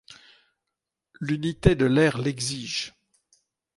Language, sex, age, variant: French, male, 60-69, Français de métropole